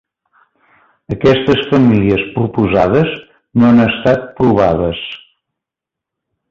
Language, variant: Catalan, Central